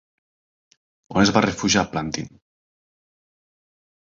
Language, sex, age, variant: Catalan, male, 19-29, Nord-Occidental